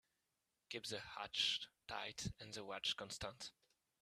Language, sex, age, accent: English, male, 19-29, England English